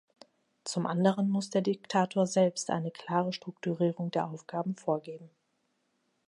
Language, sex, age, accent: German, female, 40-49, Deutschland Deutsch